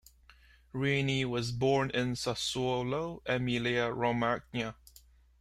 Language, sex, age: English, male, 30-39